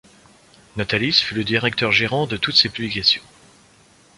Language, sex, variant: French, male, Français de métropole